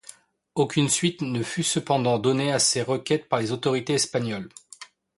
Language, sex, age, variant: French, male, 30-39, Français de métropole